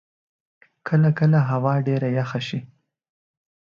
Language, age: Pashto, 19-29